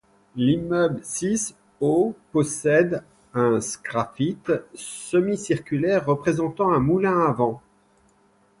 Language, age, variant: French, 50-59, Français de métropole